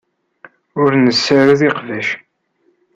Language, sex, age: Kabyle, male, 19-29